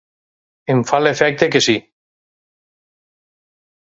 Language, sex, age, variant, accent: Catalan, male, 50-59, Valencià meridional, valencià